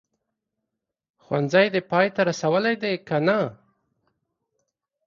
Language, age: Pashto, 30-39